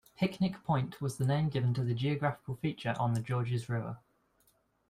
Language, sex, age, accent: English, male, 19-29, England English